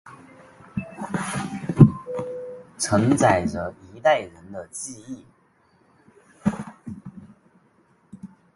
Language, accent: Chinese, 出生地：湖南省